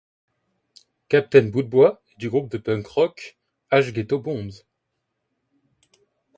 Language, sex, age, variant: French, male, 19-29, Français de métropole